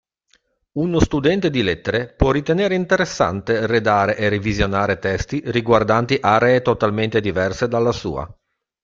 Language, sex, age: Italian, male, 50-59